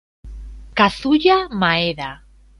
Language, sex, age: Spanish, female, 40-49